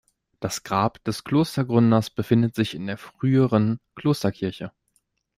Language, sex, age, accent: German, male, 19-29, Deutschland Deutsch